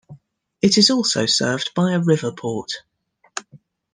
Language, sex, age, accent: English, female, 30-39, England English